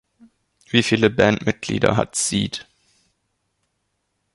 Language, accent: German, Deutschland Deutsch